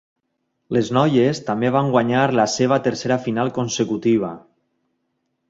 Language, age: Catalan, 40-49